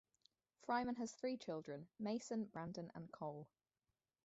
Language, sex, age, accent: English, female, 19-29, England English; New Zealand English